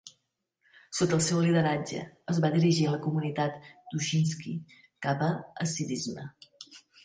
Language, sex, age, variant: Catalan, female, 50-59, Central